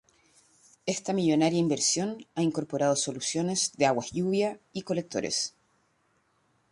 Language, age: Spanish, 40-49